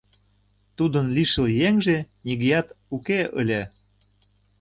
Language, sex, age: Mari, male, 60-69